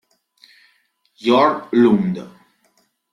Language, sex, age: Italian, male, 40-49